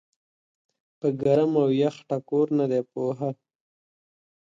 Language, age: Pashto, 19-29